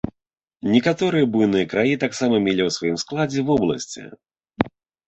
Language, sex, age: Belarusian, male, 30-39